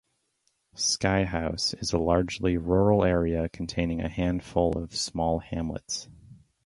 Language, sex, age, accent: English, male, 30-39, United States English